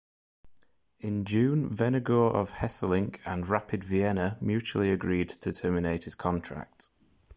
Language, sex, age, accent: English, male, 19-29, England English